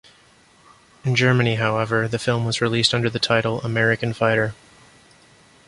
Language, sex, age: English, male, 19-29